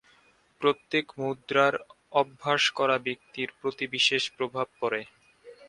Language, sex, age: Bengali, male, 19-29